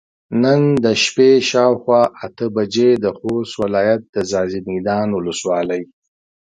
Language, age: Pashto, 40-49